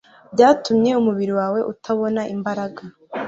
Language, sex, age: Kinyarwanda, female, 19-29